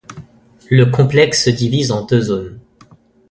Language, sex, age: French, male, under 19